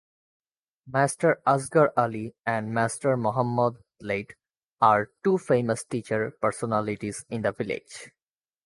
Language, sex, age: English, male, 19-29